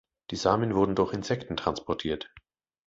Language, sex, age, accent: German, male, 30-39, Deutschland Deutsch